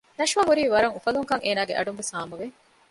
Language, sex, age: Divehi, female, 40-49